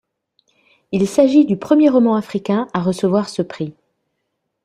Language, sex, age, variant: French, female, 50-59, Français de métropole